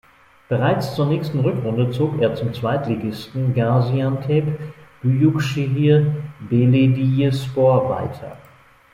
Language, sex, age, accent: German, male, 40-49, Deutschland Deutsch